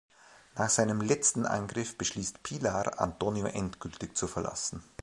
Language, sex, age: German, male, 40-49